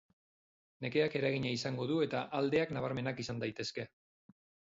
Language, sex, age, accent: Basque, male, 40-49, Mendebalekoa (Araba, Bizkaia, Gipuzkoako mendebaleko herri batzuk)